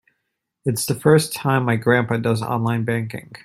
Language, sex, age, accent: English, male, 30-39, United States English